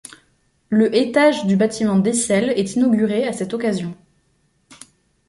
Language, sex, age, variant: French, female, 19-29, Français de métropole